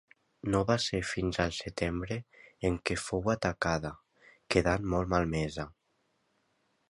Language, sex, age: Catalan, male, under 19